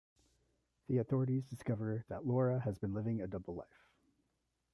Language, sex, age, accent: English, male, 30-39, United States English